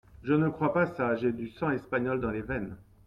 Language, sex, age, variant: French, male, 40-49, Français de métropole